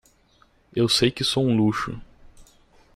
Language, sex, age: Portuguese, male, 19-29